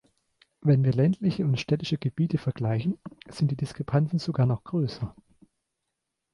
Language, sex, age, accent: German, male, 19-29, Deutschland Deutsch